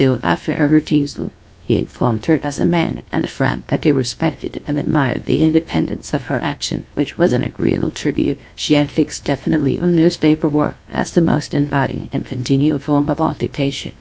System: TTS, GlowTTS